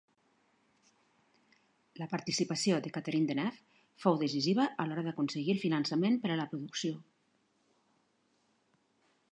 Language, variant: Catalan, Nord-Occidental